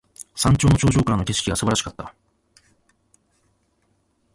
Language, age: Japanese, 40-49